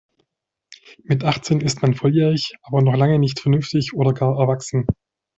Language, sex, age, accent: German, male, 30-39, Deutschland Deutsch